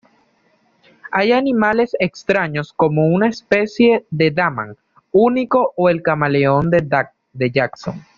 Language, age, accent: Spanish, 50-59, Caribe: Cuba, Venezuela, Puerto Rico, República Dominicana, Panamá, Colombia caribeña, México caribeño, Costa del golfo de México